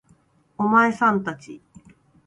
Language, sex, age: Japanese, female, 19-29